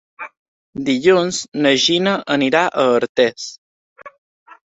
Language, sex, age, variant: Catalan, male, under 19, Balear